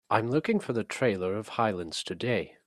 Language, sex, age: English, male, 19-29